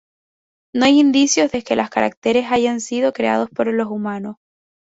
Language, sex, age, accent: Spanish, female, 19-29, España: Islas Canarias